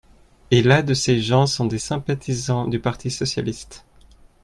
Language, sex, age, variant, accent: French, male, 19-29, Français d'Europe, Français de Suisse